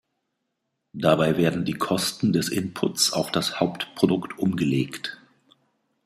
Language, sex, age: German, male, 50-59